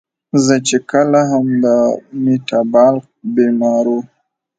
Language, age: Pashto, 19-29